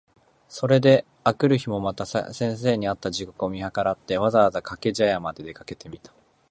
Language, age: Japanese, 19-29